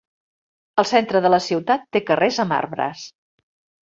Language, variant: Catalan, Central